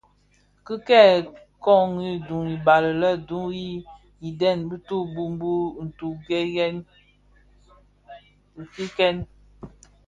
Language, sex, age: Bafia, female, 30-39